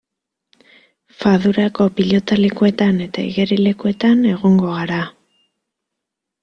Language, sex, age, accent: Basque, female, 19-29, Mendebalekoa (Araba, Bizkaia, Gipuzkoako mendebaleko herri batzuk)